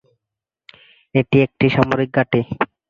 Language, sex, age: Bengali, male, 19-29